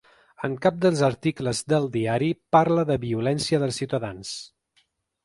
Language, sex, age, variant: Catalan, male, 30-39, Central